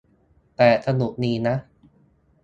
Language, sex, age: Thai, male, 19-29